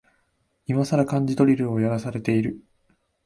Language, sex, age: Japanese, male, 19-29